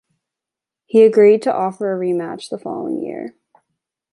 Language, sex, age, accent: English, female, 19-29, United States English